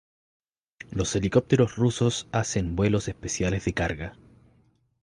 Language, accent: Spanish, Chileno: Chile, Cuyo